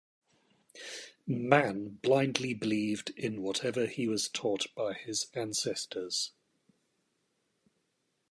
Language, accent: English, England English